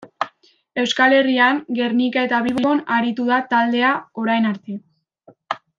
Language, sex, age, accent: Basque, female, under 19, Mendebalekoa (Araba, Bizkaia, Gipuzkoako mendebaleko herri batzuk)